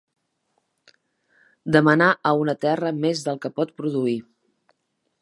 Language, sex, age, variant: Catalan, female, 40-49, Central